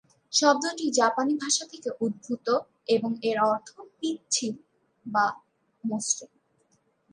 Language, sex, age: Bengali, female, under 19